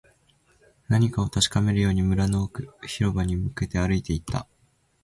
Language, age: Japanese, 19-29